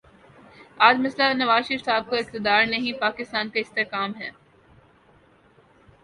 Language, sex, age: Urdu, female, 19-29